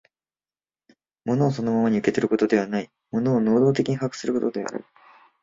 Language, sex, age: Japanese, male, 19-29